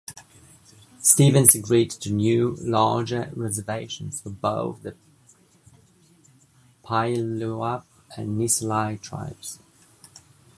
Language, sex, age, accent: English, male, 30-39, England English